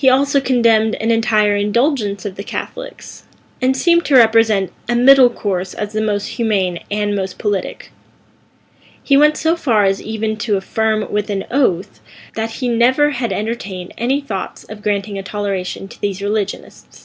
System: none